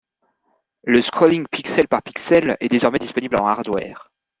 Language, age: French, 19-29